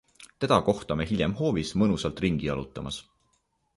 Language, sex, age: Estonian, male, 19-29